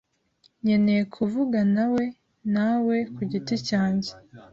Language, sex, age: Kinyarwanda, female, 19-29